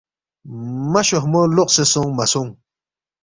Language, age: Balti, 30-39